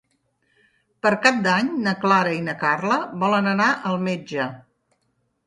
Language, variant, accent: Catalan, Central, central